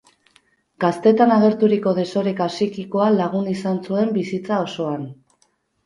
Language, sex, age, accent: Basque, female, 19-29, Erdialdekoa edo Nafarra (Gipuzkoa, Nafarroa)